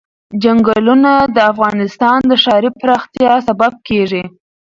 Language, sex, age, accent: Pashto, female, under 19, کندهاری لهجه